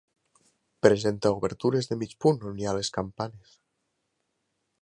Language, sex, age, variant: Catalan, male, 19-29, Nord-Occidental